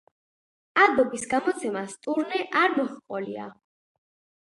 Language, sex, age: Georgian, female, under 19